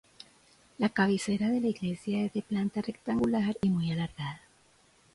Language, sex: Spanish, female